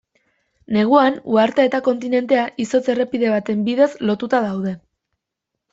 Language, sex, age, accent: Basque, female, under 19, Erdialdekoa edo Nafarra (Gipuzkoa, Nafarroa)